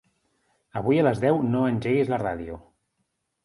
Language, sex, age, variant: Catalan, male, 40-49, Central